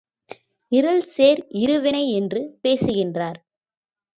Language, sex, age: Tamil, female, 19-29